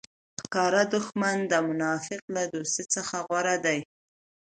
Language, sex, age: Pashto, female, 19-29